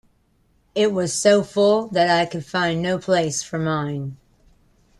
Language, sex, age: English, female, 40-49